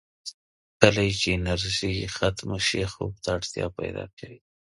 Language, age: Pashto, 19-29